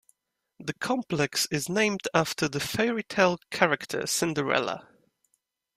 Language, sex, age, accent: English, male, 19-29, England English